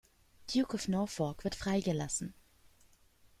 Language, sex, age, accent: German, female, 30-39, Deutschland Deutsch